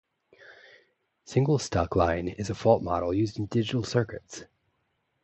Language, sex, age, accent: English, male, 19-29, United States English